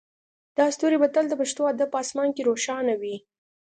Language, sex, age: Pashto, female, 19-29